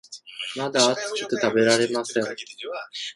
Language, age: Japanese, 40-49